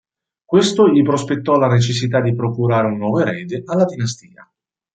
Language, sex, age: Italian, male, 30-39